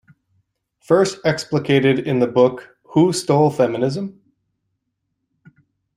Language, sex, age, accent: English, male, 19-29, United States English